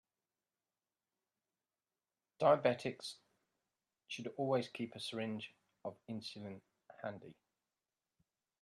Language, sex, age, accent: English, male, 50-59, England English